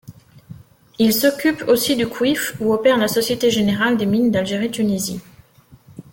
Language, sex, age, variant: French, female, 40-49, Français de métropole